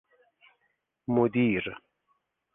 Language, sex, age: Persian, male, 30-39